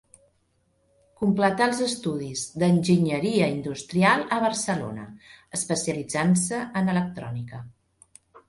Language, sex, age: Catalan, female, 50-59